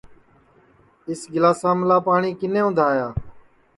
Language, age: Sansi, 50-59